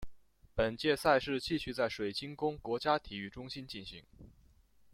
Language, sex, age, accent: Chinese, male, under 19, 出生地：湖北省